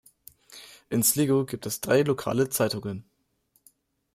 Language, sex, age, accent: German, male, under 19, Deutschland Deutsch